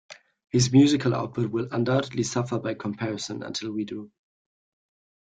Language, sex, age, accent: English, male, 19-29, England English